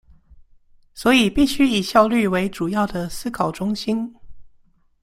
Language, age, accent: Chinese, 19-29, 出生地：桃園市